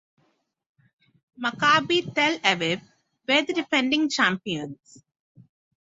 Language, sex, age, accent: English, female, 19-29, England English; India and South Asia (India, Pakistan, Sri Lanka)